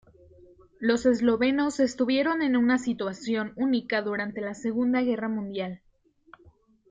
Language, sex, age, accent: Spanish, female, 19-29, México